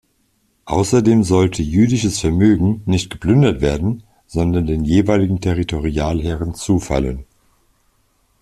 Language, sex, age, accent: German, male, 40-49, Deutschland Deutsch